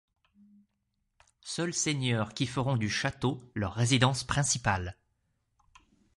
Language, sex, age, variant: French, male, 30-39, Français de métropole